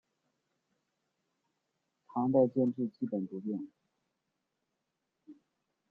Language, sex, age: Chinese, male, 19-29